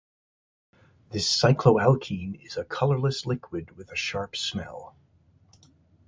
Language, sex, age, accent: English, male, 50-59, United States English